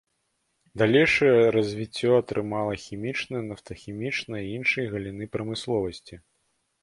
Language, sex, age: Belarusian, male, 40-49